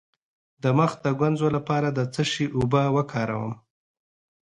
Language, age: Pashto, 30-39